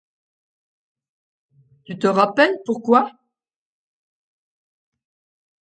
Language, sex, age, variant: French, female, 60-69, Français de métropole